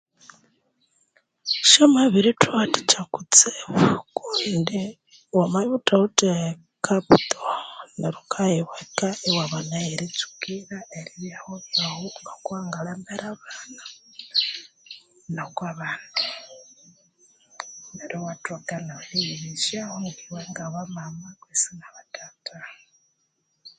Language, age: Konzo, 19-29